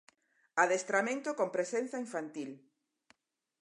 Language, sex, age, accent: Galician, female, 60-69, Normativo (estándar)